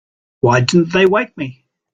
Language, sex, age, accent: English, male, 60-69, New Zealand English